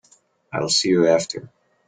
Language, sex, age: English, male, 19-29